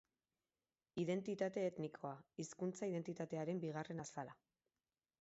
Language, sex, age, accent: Basque, female, 40-49, Erdialdekoa edo Nafarra (Gipuzkoa, Nafarroa)